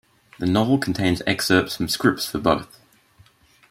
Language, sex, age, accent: English, male, under 19, Australian English